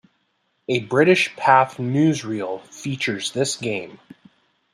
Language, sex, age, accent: English, male, 30-39, United States English